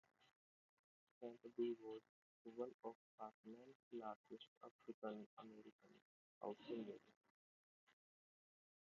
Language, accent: English, India and South Asia (India, Pakistan, Sri Lanka)